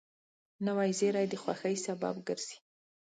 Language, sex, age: Pashto, female, 19-29